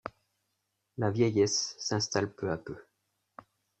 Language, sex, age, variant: French, male, 40-49, Français de métropole